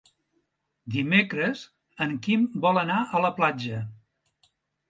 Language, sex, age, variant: Catalan, male, 70-79, Central